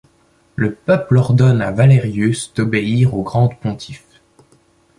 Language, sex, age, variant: French, male, 19-29, Français de métropole